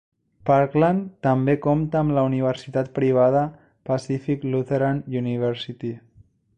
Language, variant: Catalan, Central